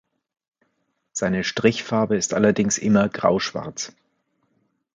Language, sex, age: German, male, 50-59